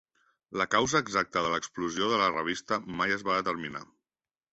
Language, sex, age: Catalan, male, 30-39